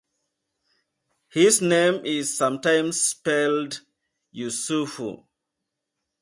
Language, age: English, 50-59